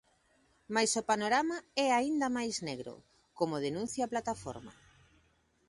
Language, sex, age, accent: Galician, female, 30-39, Normativo (estándar)